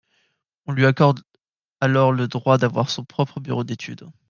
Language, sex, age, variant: French, male, 19-29, Français de métropole